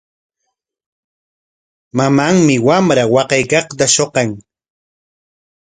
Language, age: Corongo Ancash Quechua, 40-49